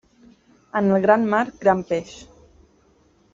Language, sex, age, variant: Catalan, female, 19-29, Central